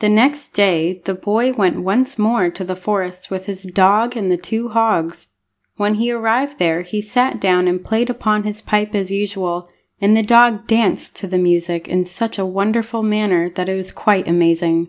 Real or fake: real